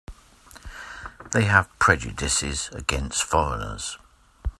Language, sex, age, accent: English, male, 50-59, England English